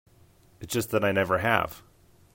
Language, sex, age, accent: English, male, 30-39, United States English